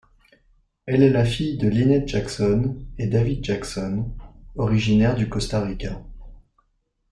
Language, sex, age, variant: French, male, 30-39, Français de métropole